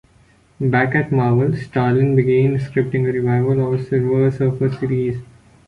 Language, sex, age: English, male, under 19